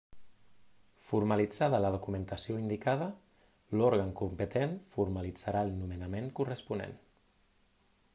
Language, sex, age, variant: Catalan, male, 30-39, Central